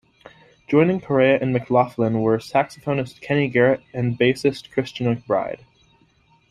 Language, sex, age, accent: English, male, under 19, United States English